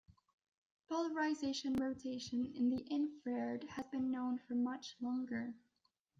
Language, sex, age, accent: English, female, under 19, England English